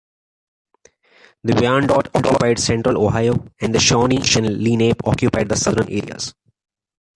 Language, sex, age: English, male, 30-39